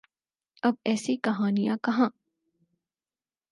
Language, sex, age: Urdu, female, 19-29